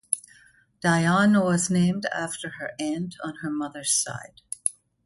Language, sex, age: English, female, 50-59